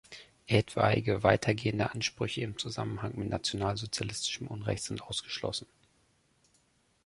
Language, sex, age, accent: German, male, 40-49, Deutschland Deutsch